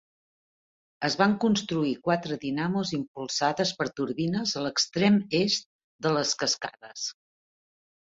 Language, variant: Catalan, Central